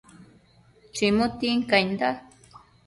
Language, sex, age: Matsés, female, 30-39